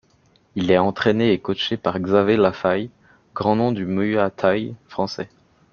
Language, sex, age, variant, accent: French, male, under 19, Français d'Europe, Français de Suisse